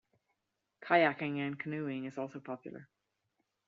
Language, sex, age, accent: English, female, 40-49, Irish English